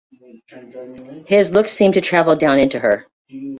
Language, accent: English, United States English